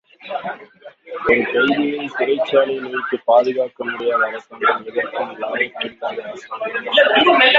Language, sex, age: Tamil, male, 19-29